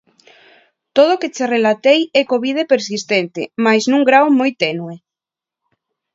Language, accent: Galician, Neofalante